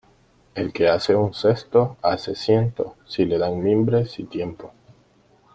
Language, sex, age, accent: Spanish, male, 19-29, América central